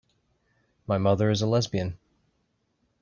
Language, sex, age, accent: English, male, 19-29, United States English